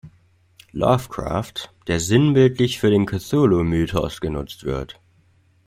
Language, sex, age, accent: German, male, 19-29, Deutschland Deutsch